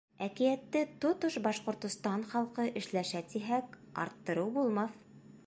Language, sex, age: Bashkir, female, 30-39